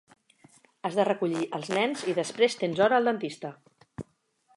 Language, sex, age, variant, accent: Catalan, female, 40-49, Central, central; Oriental